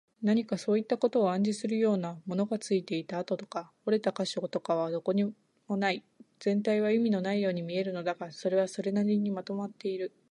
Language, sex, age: Japanese, female, 19-29